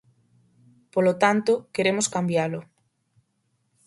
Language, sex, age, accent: Galician, female, 19-29, Normativo (estándar)